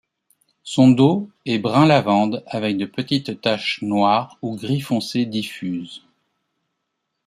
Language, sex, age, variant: French, male, 40-49, Français de métropole